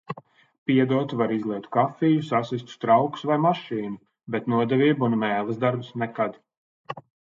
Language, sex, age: Latvian, male, 30-39